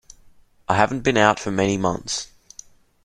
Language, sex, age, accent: English, male, under 19, Australian English